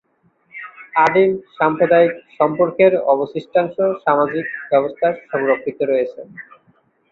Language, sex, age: Bengali, male, 19-29